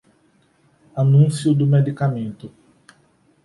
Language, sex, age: Portuguese, male, 30-39